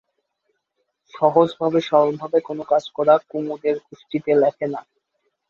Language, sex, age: Bengali, male, 19-29